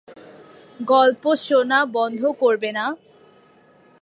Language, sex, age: Bengali, male, 19-29